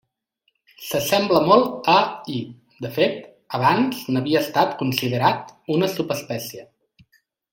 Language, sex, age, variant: Catalan, male, 30-39, Central